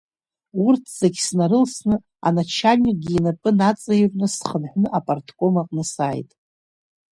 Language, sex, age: Abkhazian, female, 40-49